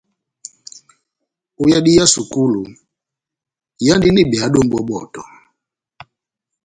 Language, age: Batanga, 70-79